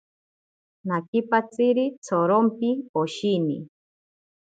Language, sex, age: Ashéninka Perené, female, 30-39